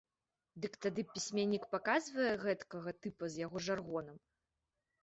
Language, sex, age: Belarusian, female, 30-39